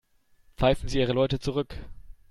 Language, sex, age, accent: German, male, 19-29, Deutschland Deutsch